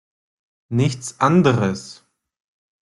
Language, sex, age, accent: German, male, 19-29, Deutschland Deutsch